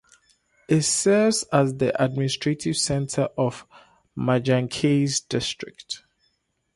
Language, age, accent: English, 19-29, United States English; Southern African (South Africa, Zimbabwe, Namibia)